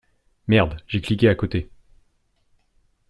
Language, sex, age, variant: French, male, 40-49, Français de métropole